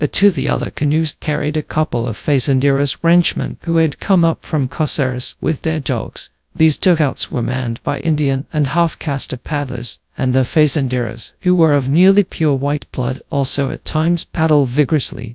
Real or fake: fake